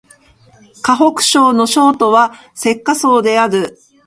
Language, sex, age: Japanese, female, 40-49